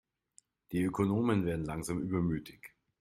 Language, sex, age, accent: German, male, 30-39, Deutschland Deutsch